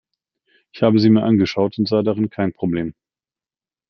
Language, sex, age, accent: German, male, 40-49, Deutschland Deutsch